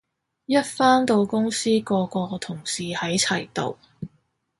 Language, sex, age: Cantonese, female, 19-29